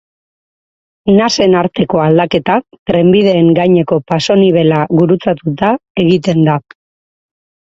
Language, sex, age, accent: Basque, female, 30-39, Mendebalekoa (Araba, Bizkaia, Gipuzkoako mendebaleko herri batzuk)